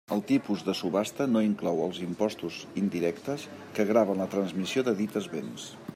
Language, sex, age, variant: Catalan, male, 60-69, Central